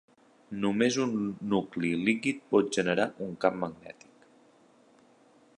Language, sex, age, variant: Catalan, male, 30-39, Central